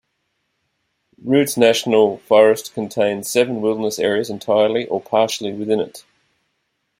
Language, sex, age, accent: English, male, 40-49, Australian English